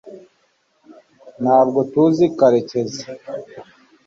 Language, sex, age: Kinyarwanda, male, 19-29